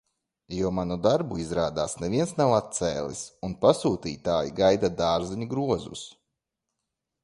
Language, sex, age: Latvian, male, 30-39